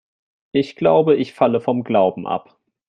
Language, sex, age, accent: German, male, 19-29, Deutschland Deutsch